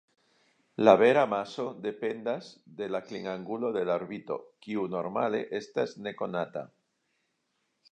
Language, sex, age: Esperanto, male, 60-69